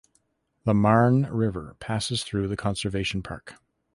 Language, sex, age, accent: English, male, 50-59, Canadian English